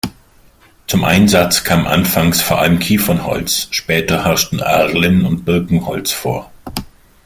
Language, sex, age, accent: German, male, 40-49, Deutschland Deutsch